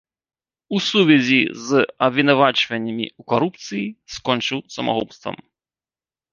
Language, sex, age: Belarusian, male, 40-49